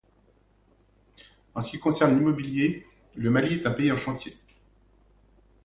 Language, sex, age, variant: French, male, 40-49, Français de métropole